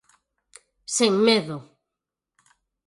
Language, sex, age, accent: Galician, female, 40-49, Atlántico (seseo e gheada)